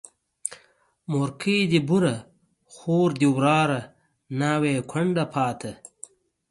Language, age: Pashto, 30-39